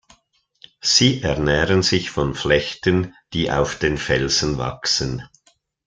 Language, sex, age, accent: German, male, 60-69, Schweizerdeutsch